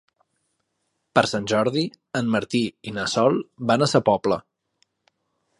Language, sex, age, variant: Catalan, male, 19-29, Central